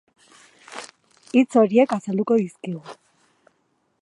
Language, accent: Basque, Erdialdekoa edo Nafarra (Gipuzkoa, Nafarroa)